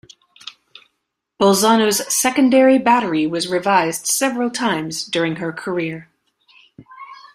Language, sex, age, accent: English, female, 40-49, United States English